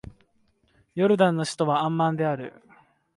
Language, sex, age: Japanese, male, under 19